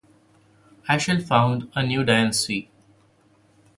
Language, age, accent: English, 19-29, India and South Asia (India, Pakistan, Sri Lanka)